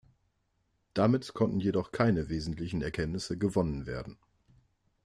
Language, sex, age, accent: German, male, 40-49, Deutschland Deutsch